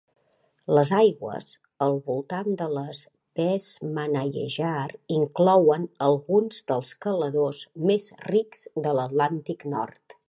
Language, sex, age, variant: Catalan, female, 50-59, Central